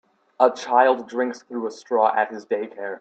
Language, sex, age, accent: English, male, under 19, United States English